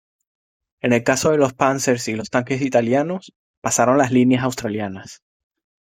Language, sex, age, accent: Spanish, male, 30-39, Caribe: Cuba, Venezuela, Puerto Rico, República Dominicana, Panamá, Colombia caribeña, México caribeño, Costa del golfo de México